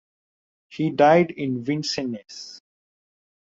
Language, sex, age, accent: English, male, 19-29, India and South Asia (India, Pakistan, Sri Lanka)